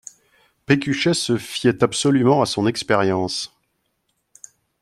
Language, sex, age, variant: French, male, 50-59, Français de métropole